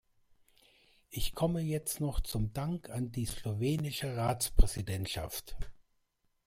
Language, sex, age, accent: German, male, 60-69, Deutschland Deutsch